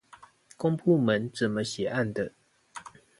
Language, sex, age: Chinese, male, 19-29